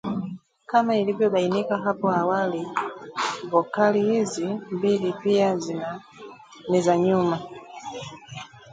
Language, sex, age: Swahili, female, 40-49